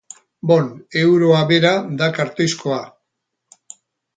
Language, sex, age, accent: Basque, male, 60-69, Erdialdekoa edo Nafarra (Gipuzkoa, Nafarroa)